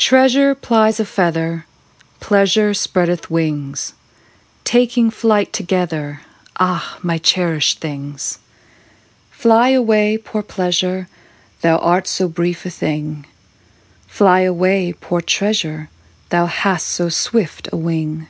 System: none